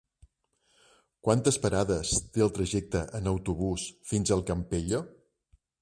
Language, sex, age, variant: Catalan, male, 50-59, Central